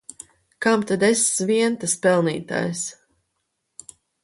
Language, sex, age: Latvian, female, 30-39